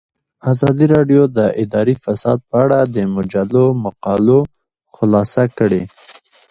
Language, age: Pashto, 19-29